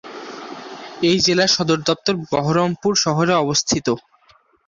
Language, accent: Bengali, Standard Bengali